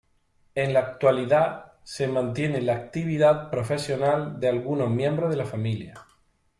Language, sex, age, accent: Spanish, male, 19-29, España: Sur peninsular (Andalucia, Extremadura, Murcia)